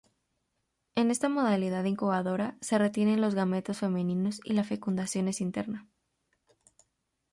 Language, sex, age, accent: Spanish, female, under 19, América central